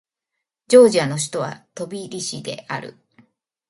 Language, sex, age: Japanese, female, 40-49